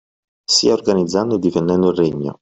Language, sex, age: Italian, male, 40-49